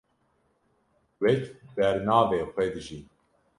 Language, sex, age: Kurdish, male, 19-29